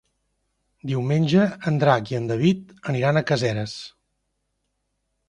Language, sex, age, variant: Catalan, male, 50-59, Central